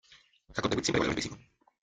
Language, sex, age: Spanish, male, 40-49